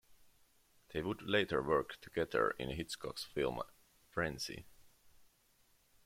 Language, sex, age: English, male, 19-29